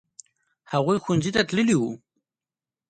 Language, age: Pashto, 19-29